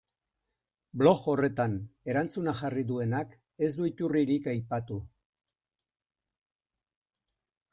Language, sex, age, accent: Basque, male, 50-59, Erdialdekoa edo Nafarra (Gipuzkoa, Nafarroa)